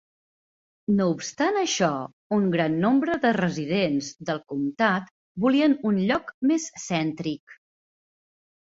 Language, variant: Catalan, Central